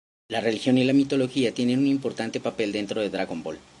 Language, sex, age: Spanish, male, 30-39